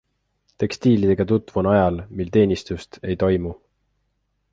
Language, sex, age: Estonian, male, 19-29